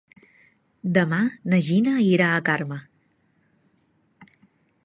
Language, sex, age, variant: Catalan, female, 30-39, Central